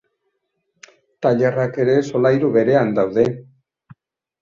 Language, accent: Basque, Mendebalekoa (Araba, Bizkaia, Gipuzkoako mendebaleko herri batzuk)